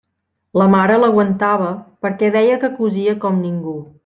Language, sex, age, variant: Catalan, female, 30-39, Central